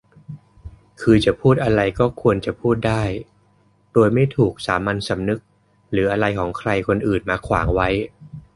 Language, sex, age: Thai, male, 30-39